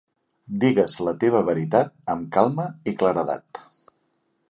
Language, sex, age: Catalan, male, 50-59